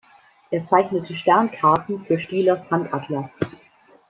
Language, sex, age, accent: German, female, 30-39, Deutschland Deutsch